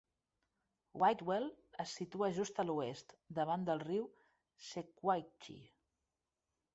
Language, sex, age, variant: Catalan, female, 40-49, Central